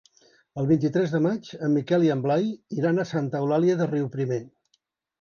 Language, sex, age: Catalan, male, 70-79